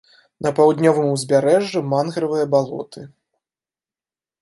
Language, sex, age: Belarusian, male, 19-29